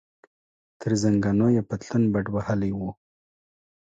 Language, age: Pashto, 30-39